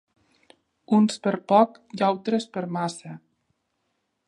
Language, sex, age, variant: Catalan, male, 19-29, Nord-Occidental